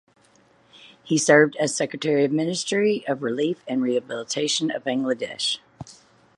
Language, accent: English, United States English